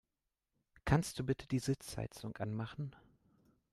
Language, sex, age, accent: German, male, under 19, Deutschland Deutsch